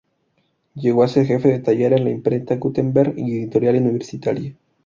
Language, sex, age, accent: Spanish, male, 19-29, México